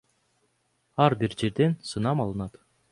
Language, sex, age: Kyrgyz, male, 19-29